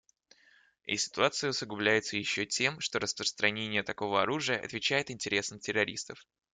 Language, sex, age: Russian, male, 19-29